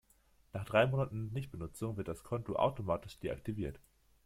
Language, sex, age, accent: German, male, 19-29, Deutschland Deutsch